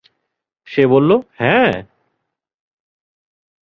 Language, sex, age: Bengali, male, 30-39